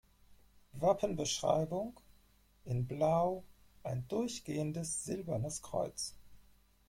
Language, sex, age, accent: German, male, 40-49, Deutschland Deutsch